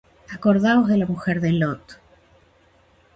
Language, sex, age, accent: Spanish, female, 60-69, Rioplatense: Argentina, Uruguay, este de Bolivia, Paraguay